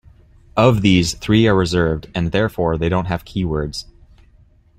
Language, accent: English, United States English